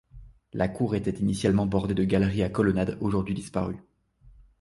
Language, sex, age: French, male, 19-29